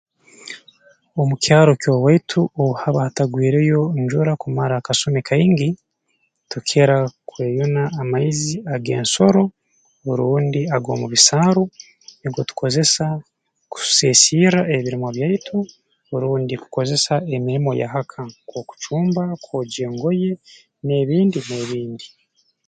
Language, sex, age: Tooro, male, 19-29